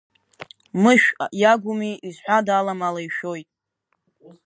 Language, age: Abkhazian, 30-39